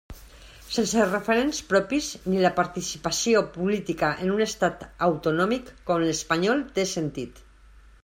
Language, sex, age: Catalan, female, 40-49